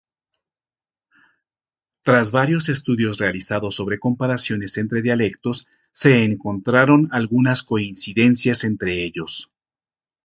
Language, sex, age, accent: Spanish, male, 50-59, México